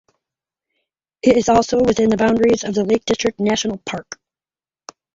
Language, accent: English, United States English